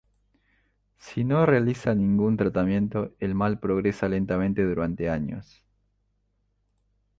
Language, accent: Spanish, Rioplatense: Argentina, Uruguay, este de Bolivia, Paraguay